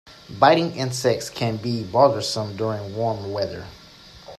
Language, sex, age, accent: English, male, 19-29, United States English